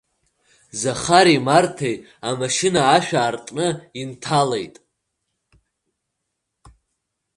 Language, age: Abkhazian, under 19